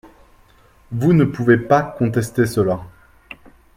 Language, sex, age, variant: French, male, 19-29, Français de métropole